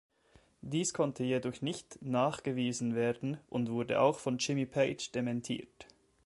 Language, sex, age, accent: German, male, 19-29, Schweizerdeutsch